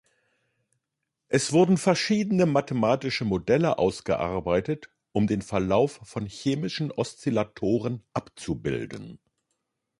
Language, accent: German, Deutschland Deutsch